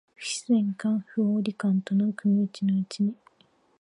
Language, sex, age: Japanese, female, 19-29